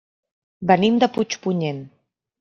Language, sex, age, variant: Catalan, female, 19-29, Central